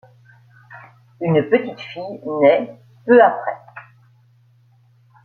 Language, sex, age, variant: French, female, 50-59, Français de métropole